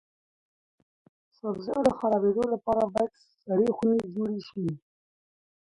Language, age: Pashto, 19-29